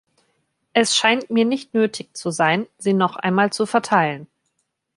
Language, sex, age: German, female, 19-29